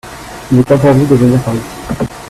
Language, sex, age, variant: French, male, 19-29, Français de métropole